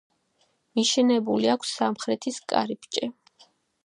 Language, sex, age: Georgian, female, 19-29